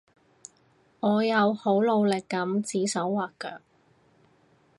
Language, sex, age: Cantonese, female, 30-39